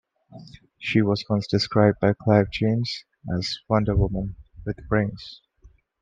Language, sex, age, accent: English, male, 19-29, India and South Asia (India, Pakistan, Sri Lanka)